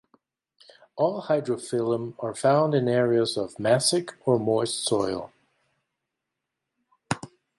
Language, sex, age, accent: English, male, 50-59, United States English